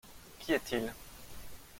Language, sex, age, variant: French, male, 30-39, Français de métropole